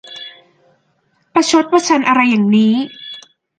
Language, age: Thai, under 19